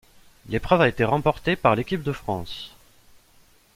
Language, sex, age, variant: French, male, 19-29, Français de métropole